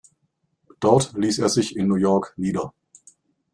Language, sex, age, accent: German, male, 40-49, Deutschland Deutsch